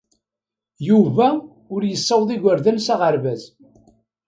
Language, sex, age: Kabyle, male, 70-79